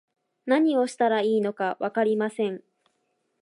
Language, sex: Japanese, female